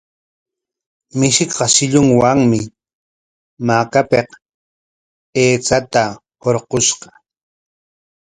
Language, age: Corongo Ancash Quechua, 40-49